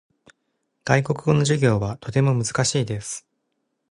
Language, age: Japanese, 19-29